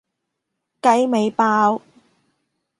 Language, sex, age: Cantonese, female, 40-49